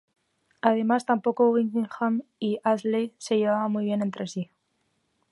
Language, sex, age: Spanish, female, under 19